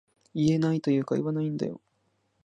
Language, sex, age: Japanese, female, 90+